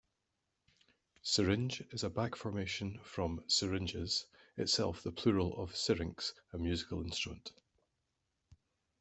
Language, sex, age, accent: English, male, 40-49, Scottish English